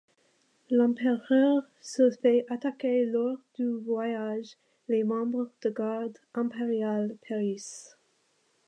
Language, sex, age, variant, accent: French, female, 19-29, Français d'Amérique du Nord, Français des États-Unis